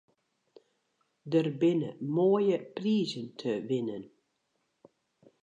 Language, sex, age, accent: Western Frisian, female, 60-69, Wâldfrysk